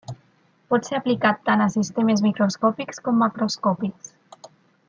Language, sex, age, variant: Catalan, female, 30-39, Nord-Occidental